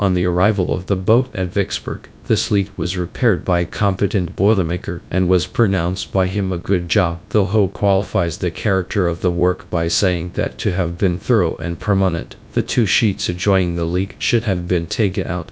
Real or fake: fake